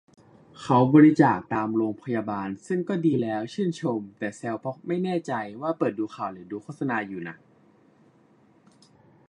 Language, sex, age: Thai, male, 19-29